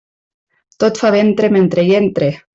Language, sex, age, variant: Catalan, female, 40-49, Central